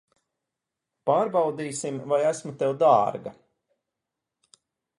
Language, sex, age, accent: Latvian, male, 40-49, Rigas